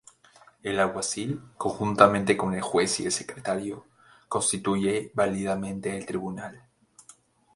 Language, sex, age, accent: Spanish, male, 19-29, México